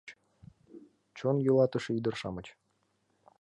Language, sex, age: Mari, male, 19-29